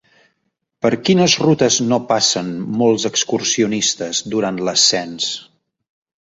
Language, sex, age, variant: Catalan, male, 40-49, Central